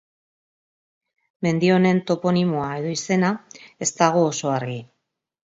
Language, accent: Basque, Mendebalekoa (Araba, Bizkaia, Gipuzkoako mendebaleko herri batzuk)